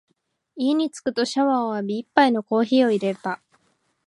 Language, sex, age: Japanese, female, under 19